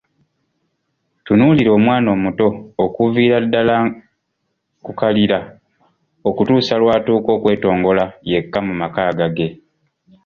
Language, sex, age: Ganda, male, 30-39